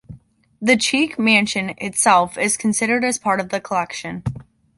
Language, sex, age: English, female, under 19